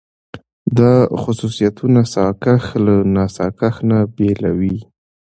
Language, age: Pashto, 19-29